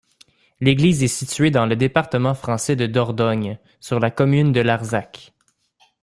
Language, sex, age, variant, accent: French, male, 19-29, Français d'Amérique du Nord, Français du Canada